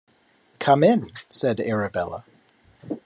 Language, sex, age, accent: English, male, 40-49, United States English